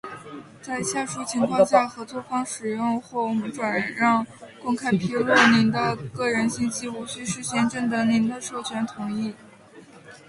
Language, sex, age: Chinese, female, 19-29